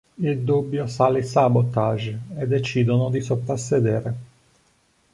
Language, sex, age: Italian, male, 40-49